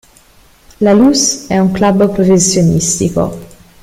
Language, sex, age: Italian, female, 30-39